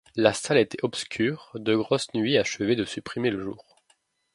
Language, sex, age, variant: French, male, 19-29, Français de métropole